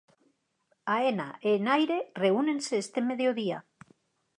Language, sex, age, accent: Galician, female, 50-59, Normativo (estándar)